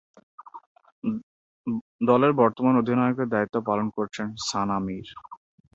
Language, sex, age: Bengali, male, under 19